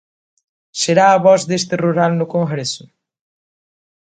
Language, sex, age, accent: Galician, female, 30-39, Atlántico (seseo e gheada)